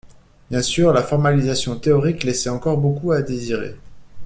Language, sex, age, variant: French, male, 19-29, Français de métropole